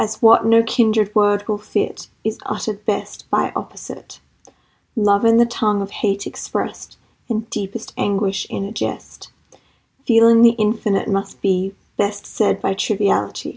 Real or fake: real